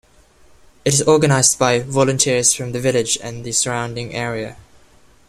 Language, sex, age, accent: English, male, 19-29, Filipino